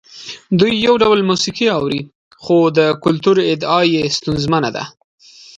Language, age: Pashto, 19-29